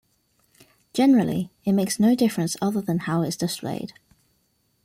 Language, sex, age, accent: English, female, 19-29, England English